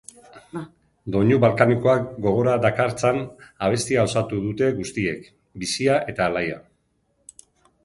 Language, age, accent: Basque, 40-49, Erdialdekoa edo Nafarra (Gipuzkoa, Nafarroa)